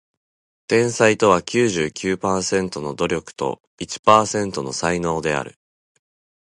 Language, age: Japanese, 19-29